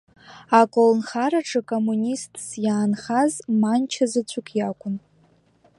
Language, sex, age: Abkhazian, female, under 19